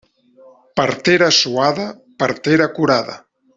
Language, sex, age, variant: Catalan, male, 40-49, Central